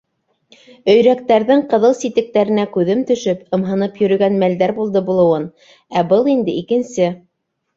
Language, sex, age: Bashkir, female, 30-39